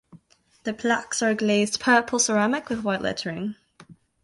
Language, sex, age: English, female, under 19